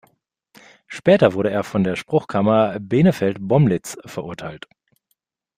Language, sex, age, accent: German, male, 40-49, Deutschland Deutsch